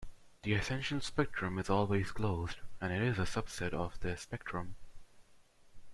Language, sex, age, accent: English, male, under 19, India and South Asia (India, Pakistan, Sri Lanka)